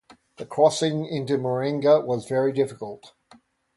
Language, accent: English, Australian English